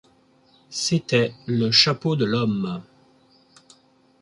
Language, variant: French, Français de métropole